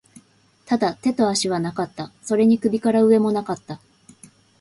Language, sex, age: Japanese, female, 40-49